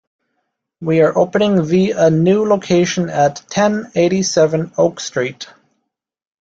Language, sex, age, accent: English, male, 19-29, Canadian English